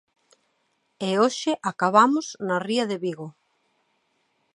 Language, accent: Galician, Atlántico (seseo e gheada)